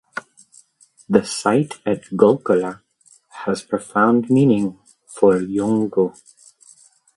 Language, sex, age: English, male, 30-39